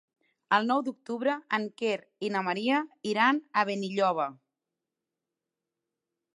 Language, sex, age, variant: Catalan, female, 30-39, Central